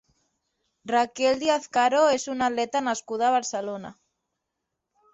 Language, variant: Catalan, Central